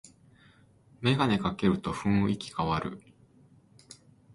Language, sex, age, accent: Japanese, male, 40-49, 関西弁